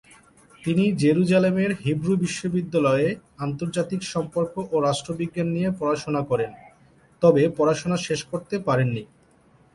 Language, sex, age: Bengali, male, 30-39